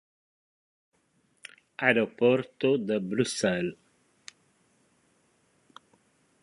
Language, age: Sardinian, 60-69